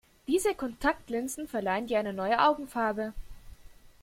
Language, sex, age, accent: German, female, 19-29, Deutschland Deutsch